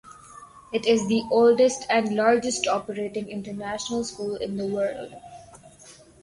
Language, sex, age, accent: English, female, under 19, India and South Asia (India, Pakistan, Sri Lanka)